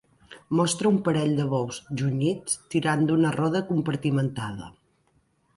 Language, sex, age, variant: Catalan, female, 40-49, Central